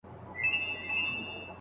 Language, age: Pashto, 30-39